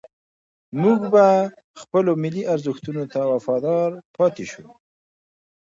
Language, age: Pashto, 30-39